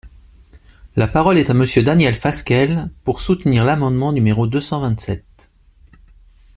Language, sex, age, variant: French, male, 40-49, Français de métropole